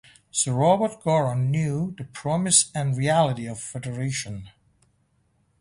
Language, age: English, 30-39